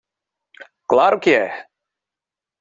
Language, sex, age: Portuguese, male, 30-39